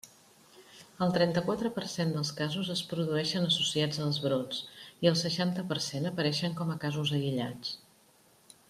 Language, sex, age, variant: Catalan, female, 50-59, Central